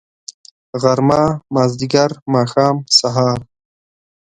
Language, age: Pashto, 19-29